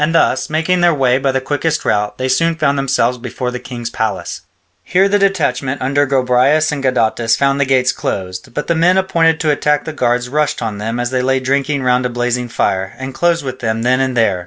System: none